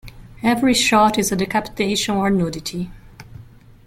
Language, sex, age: English, female, 40-49